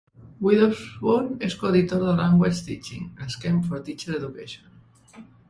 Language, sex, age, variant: Catalan, female, 30-39, Central